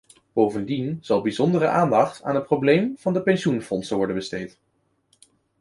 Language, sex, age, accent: Dutch, male, 19-29, Nederlands Nederlands